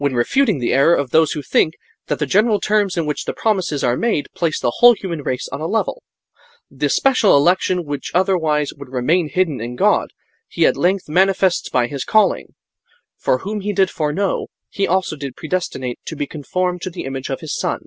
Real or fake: real